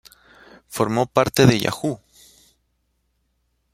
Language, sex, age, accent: Spanish, male, 19-29, Andino-Pacífico: Colombia, Perú, Ecuador, oeste de Bolivia y Venezuela andina